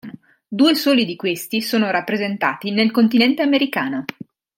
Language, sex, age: Italian, female, 30-39